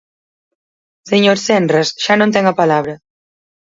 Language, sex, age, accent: Galician, female, 19-29, Oriental (común en zona oriental); Normativo (estándar)